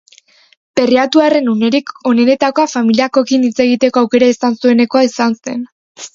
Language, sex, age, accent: Basque, female, under 19, Mendebalekoa (Araba, Bizkaia, Gipuzkoako mendebaleko herri batzuk)